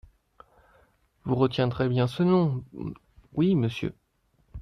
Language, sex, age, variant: French, male, 19-29, Français de métropole